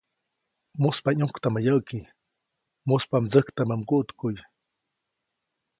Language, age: Copainalá Zoque, 40-49